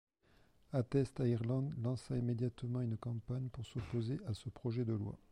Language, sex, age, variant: French, male, 40-49, Français de métropole